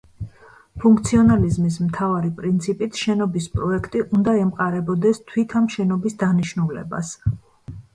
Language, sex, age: Georgian, female, 40-49